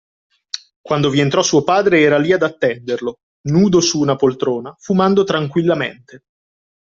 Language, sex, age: Italian, male, 30-39